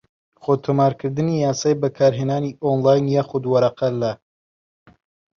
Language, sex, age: Central Kurdish, male, 19-29